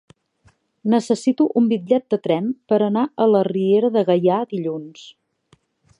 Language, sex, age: Catalan, female, 40-49